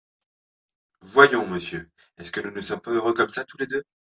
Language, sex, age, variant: French, male, 30-39, Français de métropole